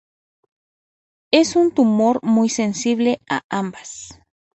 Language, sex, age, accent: Spanish, female, 30-39, México